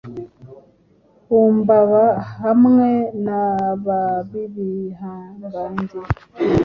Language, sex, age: Kinyarwanda, female, 40-49